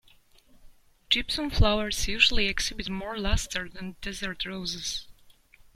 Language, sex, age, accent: English, female, 30-39, England English